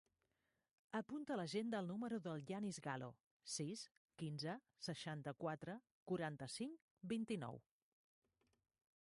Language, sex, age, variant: Catalan, female, 40-49, Central